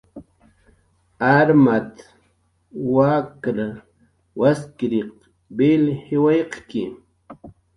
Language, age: Jaqaru, 40-49